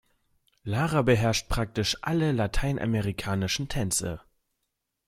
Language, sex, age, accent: German, male, 19-29, Deutschland Deutsch